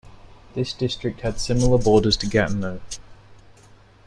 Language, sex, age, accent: English, male, under 19, England English